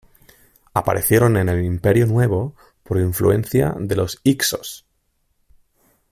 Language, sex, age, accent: Spanish, male, 30-39, España: Centro-Sur peninsular (Madrid, Toledo, Castilla-La Mancha)